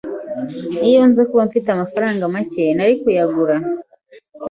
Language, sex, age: Kinyarwanda, female, 19-29